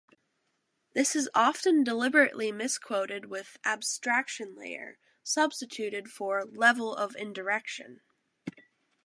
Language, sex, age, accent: English, female, under 19, United States English